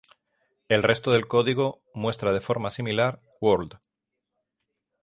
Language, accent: Spanish, España: Centro-Sur peninsular (Madrid, Toledo, Castilla-La Mancha); España: Sur peninsular (Andalucia, Extremadura, Murcia)